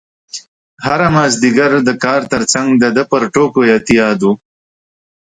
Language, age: Pashto, 30-39